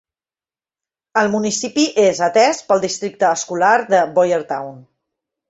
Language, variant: Catalan, Central